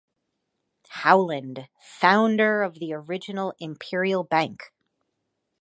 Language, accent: English, United States English